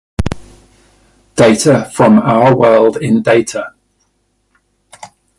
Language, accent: English, England English